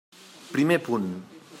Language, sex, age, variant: Catalan, male, 50-59, Central